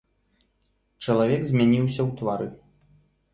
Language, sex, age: Belarusian, male, 19-29